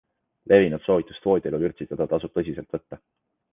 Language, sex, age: Estonian, male, 19-29